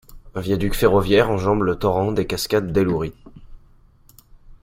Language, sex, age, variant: French, male, under 19, Français de métropole